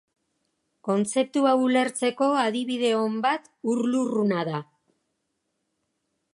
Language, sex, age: Basque, female, 60-69